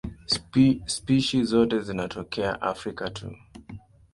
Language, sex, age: Swahili, male, 19-29